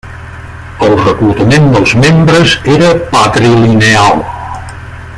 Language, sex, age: Catalan, male, 60-69